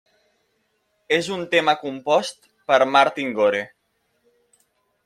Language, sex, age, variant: Catalan, male, under 19, Central